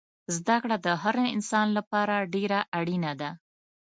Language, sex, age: Pashto, female, 30-39